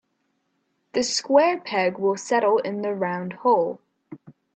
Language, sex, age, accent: English, female, under 19, United States English